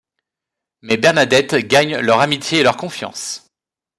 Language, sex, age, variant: French, male, 40-49, Français de métropole